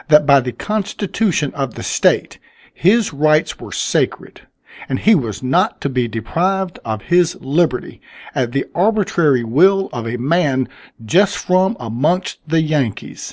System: none